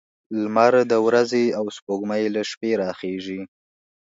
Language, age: Pashto, 19-29